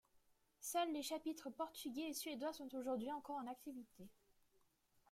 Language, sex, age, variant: French, female, under 19, Français de métropole